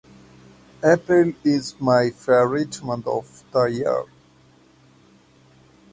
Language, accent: English, India and South Asia (India, Pakistan, Sri Lanka)